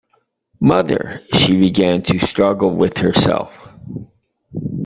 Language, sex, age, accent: English, male, 60-69, United States English